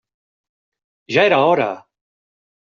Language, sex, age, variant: Catalan, male, 50-59, Central